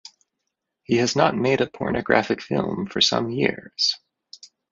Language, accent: English, United States English